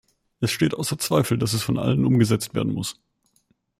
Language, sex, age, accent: German, male, 19-29, Deutschland Deutsch